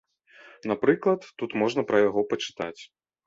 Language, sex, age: Belarusian, male, 30-39